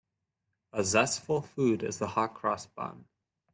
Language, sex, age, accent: English, male, 19-29, Canadian English